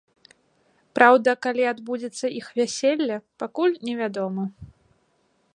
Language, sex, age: Belarusian, female, 19-29